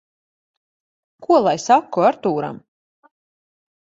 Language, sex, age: Latvian, female, 40-49